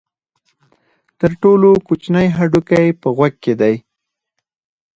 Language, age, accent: Pashto, 30-39, پکتیا ولایت، احمدزی